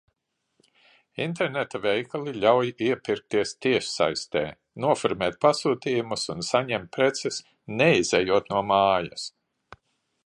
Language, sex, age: Latvian, male, 70-79